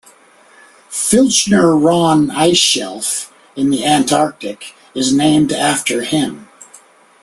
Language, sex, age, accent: English, male, 50-59, United States English